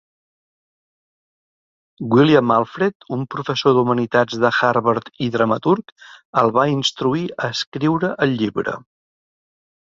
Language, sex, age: Catalan, male, 50-59